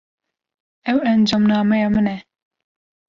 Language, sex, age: Kurdish, female, 19-29